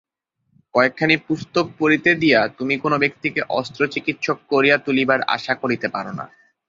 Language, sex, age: Bengali, male, 19-29